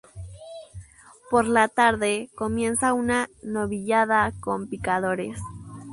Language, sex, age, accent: Spanish, female, under 19, México